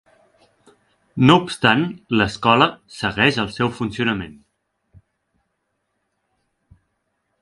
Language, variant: Catalan, Central